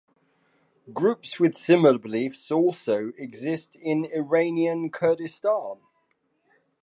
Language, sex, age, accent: English, male, 40-49, England English